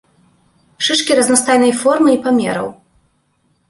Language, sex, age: Belarusian, female, 30-39